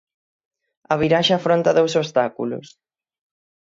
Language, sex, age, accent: Galician, male, 19-29, Atlántico (seseo e gheada); Normativo (estándar)